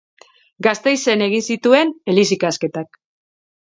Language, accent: Basque, Mendebalekoa (Araba, Bizkaia, Gipuzkoako mendebaleko herri batzuk)